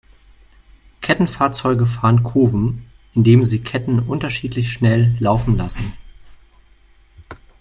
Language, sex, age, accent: German, male, 19-29, Deutschland Deutsch